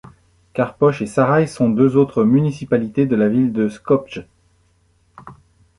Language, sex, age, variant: French, male, 50-59, Français de métropole